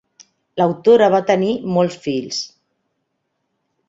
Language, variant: Catalan, Central